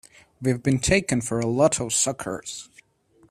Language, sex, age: English, male, under 19